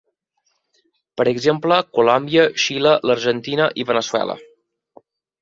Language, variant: Catalan, Central